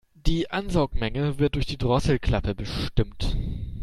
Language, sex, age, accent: German, male, 19-29, Deutschland Deutsch